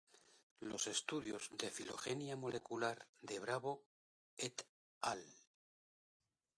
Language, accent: Spanish, España: Centro-Sur peninsular (Madrid, Toledo, Castilla-La Mancha)